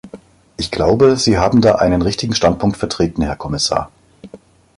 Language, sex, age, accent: German, male, 40-49, Deutschland Deutsch